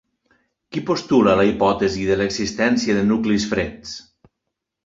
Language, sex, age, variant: Catalan, male, 40-49, Nord-Occidental